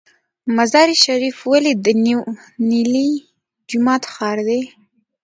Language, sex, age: Pashto, female, under 19